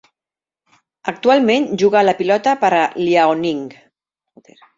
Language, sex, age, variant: Catalan, female, 50-59, Central